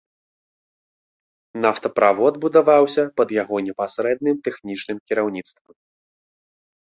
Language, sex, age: Belarusian, male, 19-29